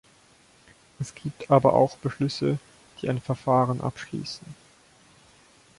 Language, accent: German, Deutschland Deutsch